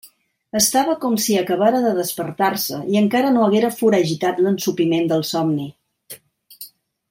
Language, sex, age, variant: Catalan, female, 60-69, Central